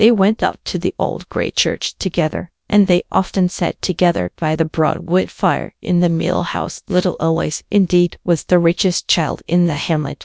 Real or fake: fake